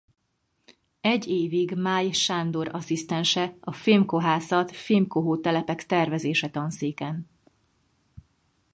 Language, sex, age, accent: Hungarian, female, 30-39, budapesti